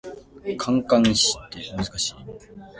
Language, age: Japanese, under 19